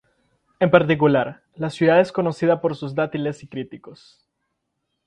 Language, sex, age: Spanish, female, 19-29